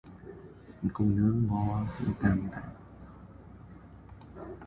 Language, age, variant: Vietnamese, 19-29, Hà Nội